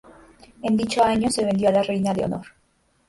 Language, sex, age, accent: Spanish, female, 19-29, México